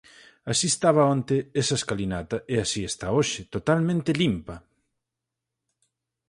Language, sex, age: Galician, male, 30-39